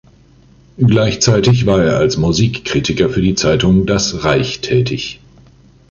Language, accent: German, Deutschland Deutsch